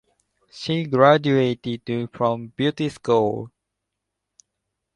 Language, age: English, under 19